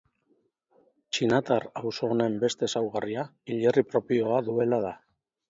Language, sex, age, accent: Basque, male, 40-49, Mendebalekoa (Araba, Bizkaia, Gipuzkoako mendebaleko herri batzuk)